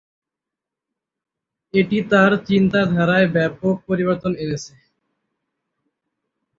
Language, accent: Bengali, চলিত